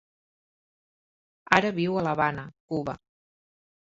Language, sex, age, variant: Catalan, female, 50-59, Central